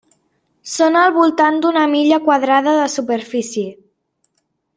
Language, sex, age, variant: Catalan, female, under 19, Central